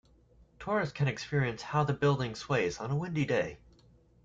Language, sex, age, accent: English, male, 19-29, United States English